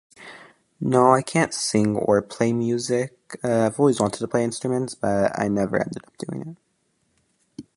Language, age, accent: English, under 19, United States English